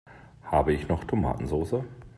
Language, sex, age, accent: German, male, 40-49, Deutschland Deutsch